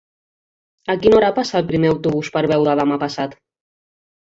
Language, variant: Catalan, Central